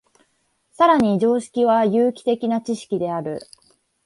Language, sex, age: Japanese, female, 19-29